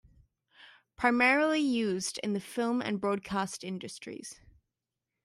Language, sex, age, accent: English, female, 19-29, Australian English